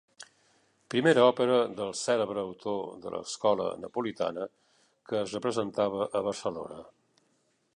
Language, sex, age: Catalan, male, 60-69